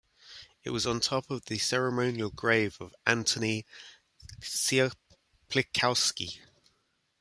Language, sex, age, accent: English, male, 30-39, England English